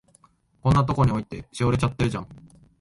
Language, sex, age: Japanese, male, 19-29